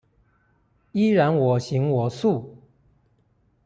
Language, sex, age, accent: Chinese, male, 40-49, 出生地：臺北市